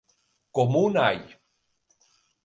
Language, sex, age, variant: Catalan, male, 40-49, Central